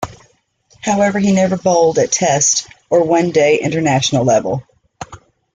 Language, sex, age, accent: English, female, 50-59, United States English